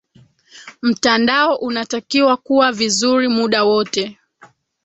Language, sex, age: Swahili, female, 19-29